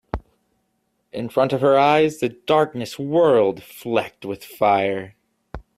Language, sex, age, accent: English, male, 30-39, United States English